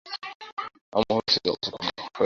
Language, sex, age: English, male, 19-29